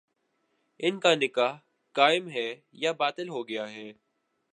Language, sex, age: Urdu, male, 19-29